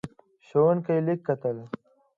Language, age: Pashto, under 19